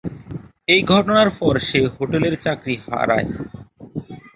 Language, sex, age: Bengali, male, 30-39